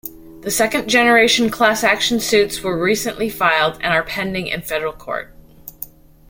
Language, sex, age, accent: English, female, 40-49, United States English